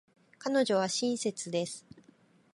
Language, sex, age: Japanese, female, 19-29